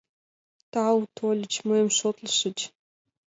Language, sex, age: Mari, female, 19-29